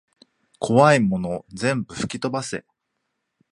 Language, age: Japanese, 19-29